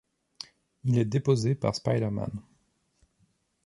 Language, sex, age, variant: French, male, 30-39, Français de métropole